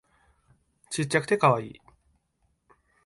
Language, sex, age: Japanese, male, 19-29